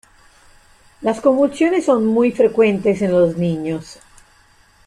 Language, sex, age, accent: Spanish, female, 50-59, México